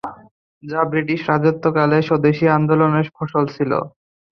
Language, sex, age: Bengali, male, under 19